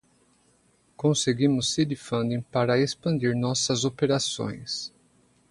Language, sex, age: Portuguese, male, 30-39